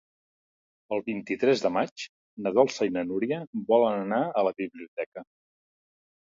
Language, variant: Catalan, Central